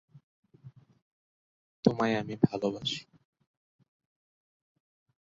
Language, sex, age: Bengali, male, under 19